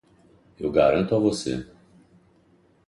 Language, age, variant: Portuguese, 40-49, Portuguese (Brasil)